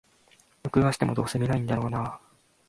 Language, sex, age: Japanese, male, 19-29